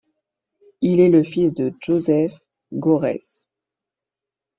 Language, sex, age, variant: French, male, under 19, Français de métropole